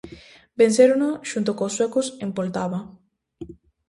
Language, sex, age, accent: Galician, female, 19-29, Atlántico (seseo e gheada)